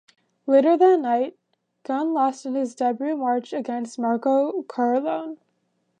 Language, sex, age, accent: English, female, under 19, United States English